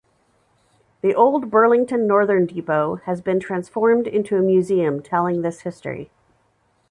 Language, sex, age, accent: English, female, 50-59, United States English